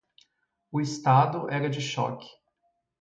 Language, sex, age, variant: Portuguese, male, 30-39, Portuguese (Brasil)